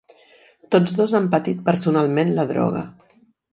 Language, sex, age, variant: Catalan, female, 40-49, Central